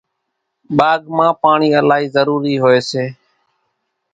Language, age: Kachi Koli, 19-29